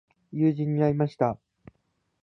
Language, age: Japanese, 19-29